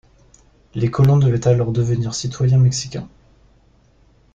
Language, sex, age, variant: French, male, 19-29, Français de métropole